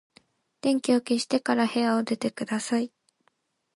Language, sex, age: Japanese, female, 19-29